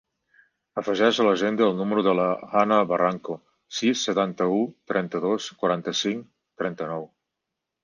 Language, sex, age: Catalan, male, 40-49